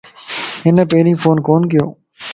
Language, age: Lasi, 19-29